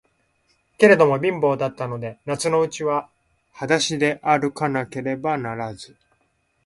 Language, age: Japanese, 40-49